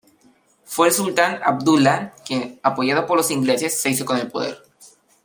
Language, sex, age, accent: Spanish, male, under 19, Andino-Pacífico: Colombia, Perú, Ecuador, oeste de Bolivia y Venezuela andina